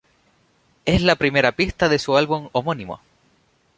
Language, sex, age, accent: Spanish, male, 19-29, España: Islas Canarias